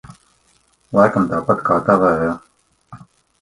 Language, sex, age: Latvian, male, 40-49